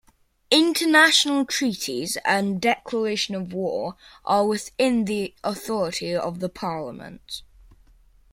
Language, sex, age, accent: English, male, under 19, Welsh English